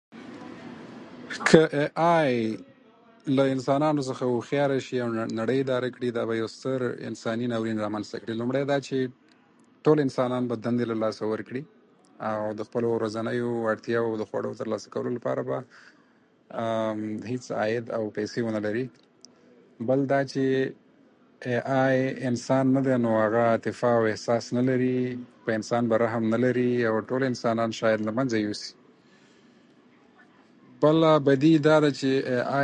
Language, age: Pashto, 19-29